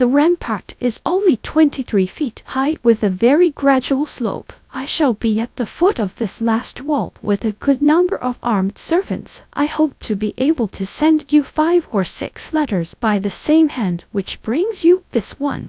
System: TTS, GradTTS